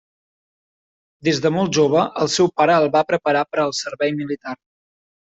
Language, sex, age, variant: Catalan, male, 19-29, Central